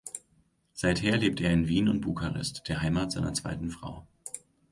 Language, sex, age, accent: German, male, 19-29, Deutschland Deutsch